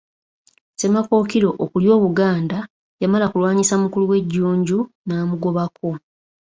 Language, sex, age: Ganda, female, 19-29